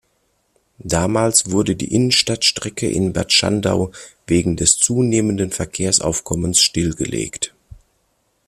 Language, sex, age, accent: German, male, 40-49, Deutschland Deutsch